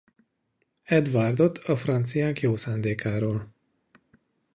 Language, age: Hungarian, 40-49